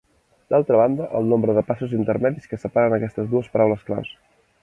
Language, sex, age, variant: Catalan, male, 19-29, Central